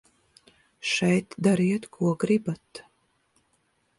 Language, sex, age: Latvian, female, 40-49